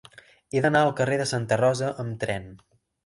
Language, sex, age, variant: Catalan, male, 19-29, Central